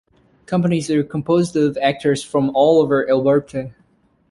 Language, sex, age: English, male, 19-29